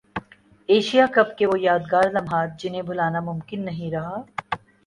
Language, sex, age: Urdu, male, 19-29